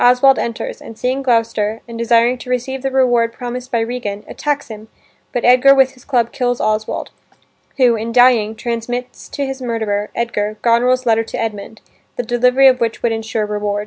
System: none